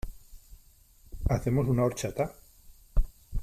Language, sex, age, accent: Spanish, male, 30-39, España: Norte peninsular (Asturias, Castilla y León, Cantabria, País Vasco, Navarra, Aragón, La Rioja, Guadalajara, Cuenca)